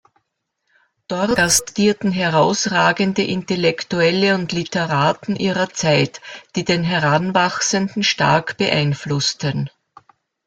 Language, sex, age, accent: German, female, 70-79, Österreichisches Deutsch